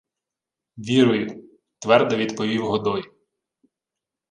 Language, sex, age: Ukrainian, male, 30-39